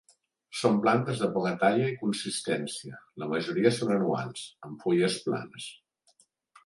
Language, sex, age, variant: Catalan, male, 60-69, Central